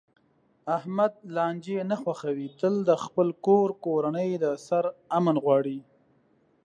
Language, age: Pashto, 30-39